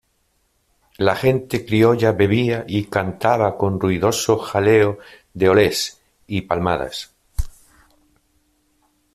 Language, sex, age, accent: Spanish, male, 50-59, España: Norte peninsular (Asturias, Castilla y León, Cantabria, País Vasco, Navarra, Aragón, La Rioja, Guadalajara, Cuenca)